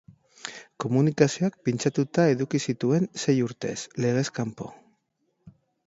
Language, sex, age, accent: Basque, male, 30-39, Mendebalekoa (Araba, Bizkaia, Gipuzkoako mendebaleko herri batzuk)